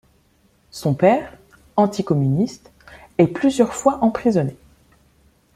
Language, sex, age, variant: French, female, 19-29, Français de métropole